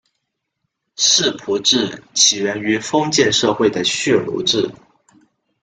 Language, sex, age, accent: Chinese, male, under 19, 出生地：广东省